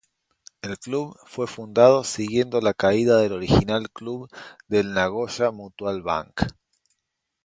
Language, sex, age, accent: Spanish, male, 40-49, Rioplatense: Argentina, Uruguay, este de Bolivia, Paraguay